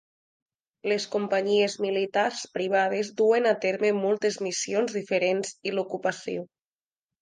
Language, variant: Catalan, Nord-Occidental